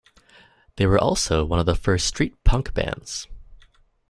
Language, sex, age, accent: English, male, 19-29, Canadian English